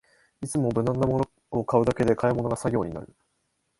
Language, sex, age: Japanese, male, 19-29